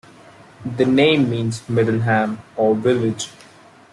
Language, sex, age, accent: English, male, 19-29, India and South Asia (India, Pakistan, Sri Lanka)